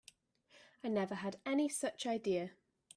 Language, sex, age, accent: English, female, 19-29, England English